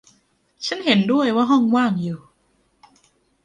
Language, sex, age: Thai, female, 19-29